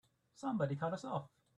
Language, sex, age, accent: English, male, 19-29, England English